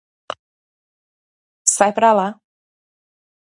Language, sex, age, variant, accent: Portuguese, female, 30-39, Portuguese (Brasil), Mineiro